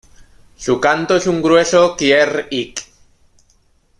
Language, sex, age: Spanish, male, 40-49